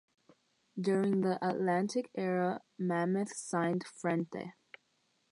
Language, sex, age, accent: English, female, under 19, United States English